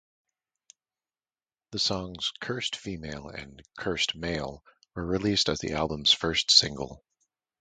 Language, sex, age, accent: English, male, 30-39, United States English